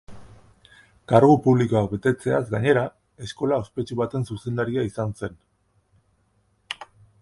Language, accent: Basque, Erdialdekoa edo Nafarra (Gipuzkoa, Nafarroa)